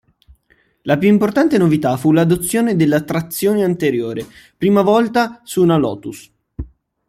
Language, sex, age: Italian, male, 19-29